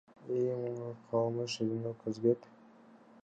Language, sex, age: Kyrgyz, male, under 19